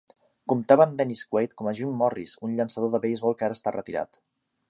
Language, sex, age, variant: Catalan, male, 50-59, Central